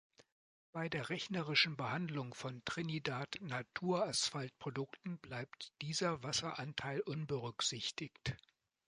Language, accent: German, Deutschland Deutsch